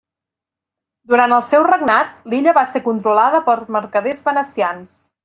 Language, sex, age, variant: Catalan, female, 30-39, Central